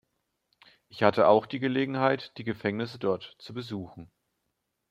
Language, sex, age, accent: German, male, 19-29, Deutschland Deutsch